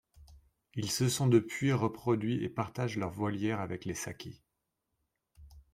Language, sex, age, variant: French, male, 40-49, Français de métropole